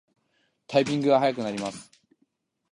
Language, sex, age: Japanese, male, 19-29